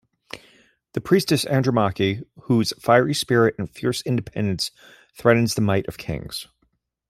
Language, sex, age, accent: English, male, 40-49, United States English